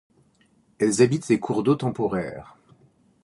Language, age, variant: French, 50-59, Français de métropole